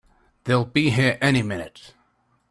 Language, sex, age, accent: English, male, 19-29, England English